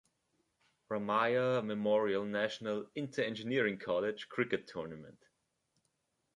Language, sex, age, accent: English, male, 19-29, United States English